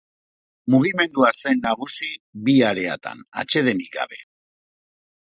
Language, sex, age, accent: Basque, male, 50-59, Erdialdekoa edo Nafarra (Gipuzkoa, Nafarroa)